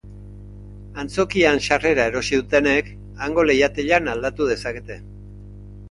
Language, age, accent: Basque, 60-69, Erdialdekoa edo Nafarra (Gipuzkoa, Nafarroa)